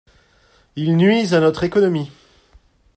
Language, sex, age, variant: French, male, 40-49, Français de métropole